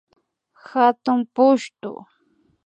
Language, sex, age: Imbabura Highland Quichua, female, 30-39